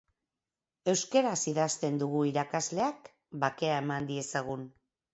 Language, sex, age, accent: Basque, female, 50-59, Mendebalekoa (Araba, Bizkaia, Gipuzkoako mendebaleko herri batzuk)